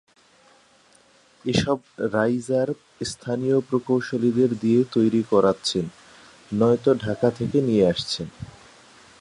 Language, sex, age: Bengali, male, 19-29